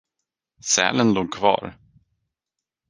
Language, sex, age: Swedish, male, 19-29